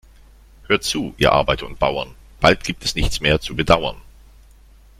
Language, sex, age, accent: German, male, 40-49, Deutschland Deutsch